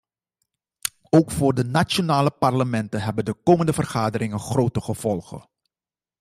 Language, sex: Dutch, male